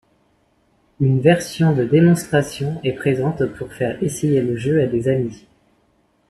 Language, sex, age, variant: French, male, 19-29, Français de métropole